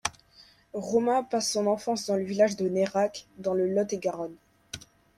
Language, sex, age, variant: French, female, under 19, Français de métropole